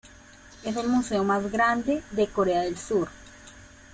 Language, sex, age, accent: Spanish, female, 19-29, Caribe: Cuba, Venezuela, Puerto Rico, República Dominicana, Panamá, Colombia caribeña, México caribeño, Costa del golfo de México